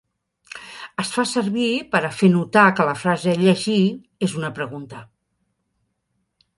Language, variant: Catalan, Central